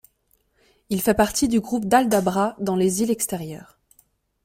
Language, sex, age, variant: French, female, 19-29, Français de métropole